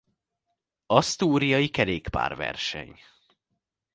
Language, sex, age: Hungarian, male, under 19